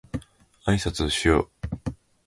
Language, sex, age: Japanese, male, 19-29